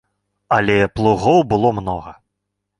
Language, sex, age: Belarusian, male, 19-29